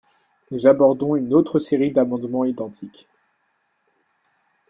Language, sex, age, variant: French, male, 19-29, Français de métropole